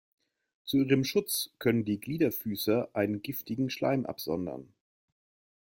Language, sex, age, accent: German, male, 40-49, Deutschland Deutsch